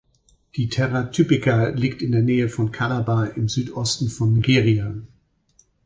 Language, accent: German, Deutschland Deutsch